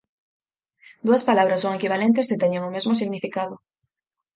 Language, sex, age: Galician, female, 19-29